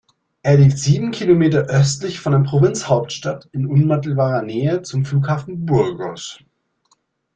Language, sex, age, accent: German, male, 19-29, Deutschland Deutsch